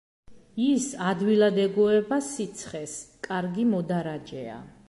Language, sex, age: Georgian, female, 30-39